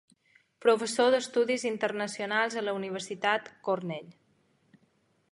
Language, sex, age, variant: Catalan, female, 19-29, Balear